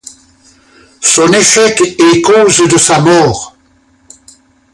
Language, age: French, 70-79